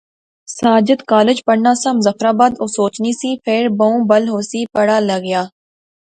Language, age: Pahari-Potwari, 19-29